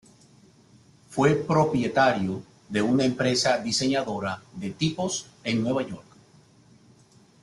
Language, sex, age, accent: Spanish, male, 50-59, Caribe: Cuba, Venezuela, Puerto Rico, República Dominicana, Panamá, Colombia caribeña, México caribeño, Costa del golfo de México